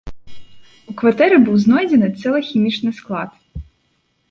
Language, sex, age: Belarusian, female, 19-29